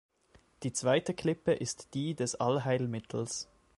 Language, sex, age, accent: German, male, 19-29, Schweizerdeutsch